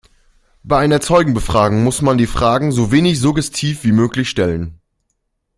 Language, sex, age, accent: German, male, 30-39, Deutschland Deutsch